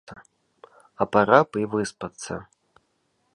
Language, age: Belarusian, 30-39